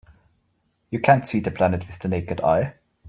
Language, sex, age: English, male, 19-29